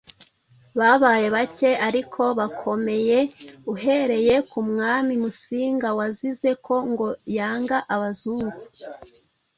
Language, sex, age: Kinyarwanda, female, 19-29